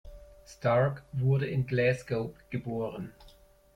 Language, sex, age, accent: German, male, 30-39, Deutschland Deutsch